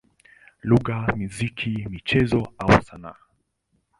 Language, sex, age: Swahili, male, 19-29